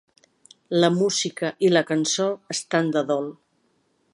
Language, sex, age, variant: Catalan, female, 50-59, Central